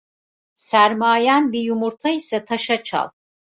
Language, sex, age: Turkish, female, 50-59